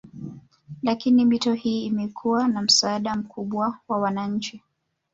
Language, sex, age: Swahili, male, 19-29